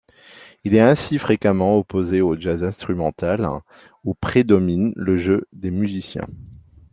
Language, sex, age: French, male, 30-39